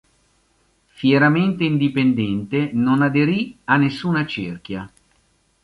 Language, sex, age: Italian, male, 50-59